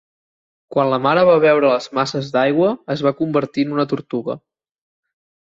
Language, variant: Catalan, Central